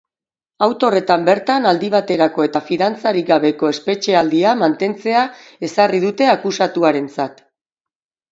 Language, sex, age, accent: Basque, female, 40-49, Mendebalekoa (Araba, Bizkaia, Gipuzkoako mendebaleko herri batzuk)